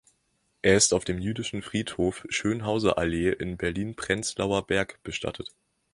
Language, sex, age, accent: German, male, 19-29, Deutschland Deutsch